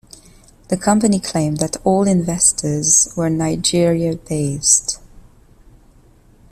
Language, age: English, 19-29